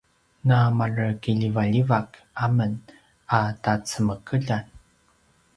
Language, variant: Paiwan, pinayuanan a kinaikacedasan (東排灣語)